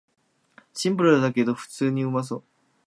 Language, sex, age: Japanese, male, 19-29